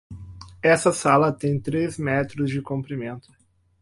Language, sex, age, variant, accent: Portuguese, male, 19-29, Portuguese (Brasil), Gaucho